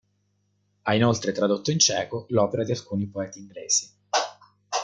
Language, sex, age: Italian, male, 19-29